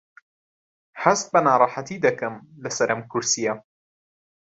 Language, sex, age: Central Kurdish, male, 19-29